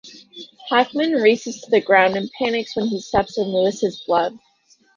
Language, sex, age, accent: English, female, 19-29, United States English